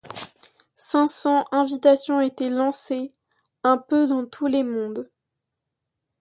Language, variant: French, Français de métropole